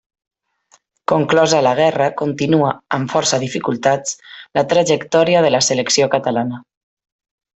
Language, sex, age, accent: Catalan, female, 30-39, valencià